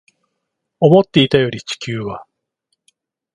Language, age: Japanese, 50-59